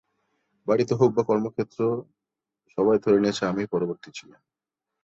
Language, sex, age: Bengali, male, 19-29